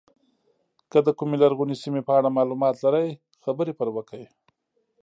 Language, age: Pashto, 40-49